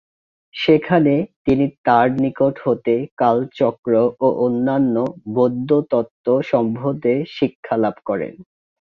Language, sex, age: Bengali, male, 19-29